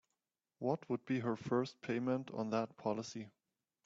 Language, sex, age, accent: English, male, 30-39, United States English